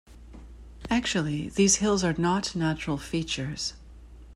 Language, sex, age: English, female, 50-59